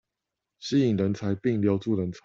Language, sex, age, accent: Chinese, male, 30-39, 出生地：新北市